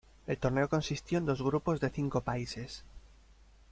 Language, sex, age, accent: Spanish, male, 30-39, España: Norte peninsular (Asturias, Castilla y León, Cantabria, País Vasco, Navarra, Aragón, La Rioja, Guadalajara, Cuenca)